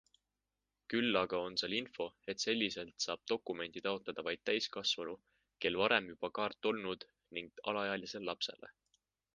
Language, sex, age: Estonian, male, 19-29